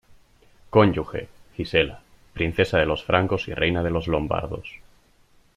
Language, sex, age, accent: Spanish, male, 19-29, España: Norte peninsular (Asturias, Castilla y León, Cantabria, País Vasco, Navarra, Aragón, La Rioja, Guadalajara, Cuenca)